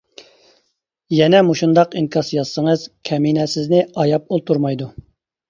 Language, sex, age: Uyghur, male, 30-39